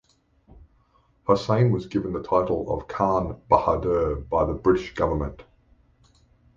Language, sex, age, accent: English, male, 50-59, Australian English